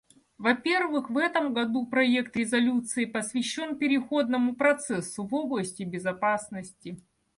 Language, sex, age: Russian, female, 40-49